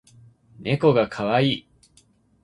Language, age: Japanese, 19-29